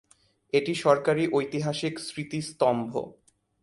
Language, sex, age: Bengali, male, 19-29